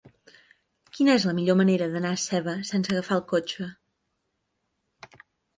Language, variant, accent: Catalan, Central, Girona